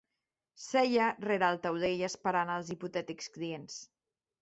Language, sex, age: Catalan, female, 30-39